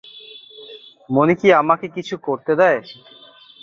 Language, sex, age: Bengali, male, 30-39